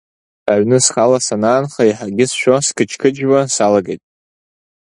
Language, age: Abkhazian, under 19